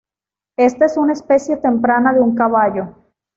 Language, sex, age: Spanish, female, 30-39